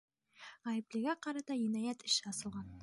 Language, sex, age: Bashkir, female, under 19